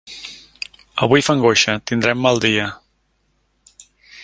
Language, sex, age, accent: Catalan, male, 50-59, central; septentrional